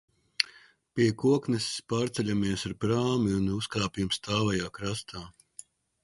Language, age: Latvian, 40-49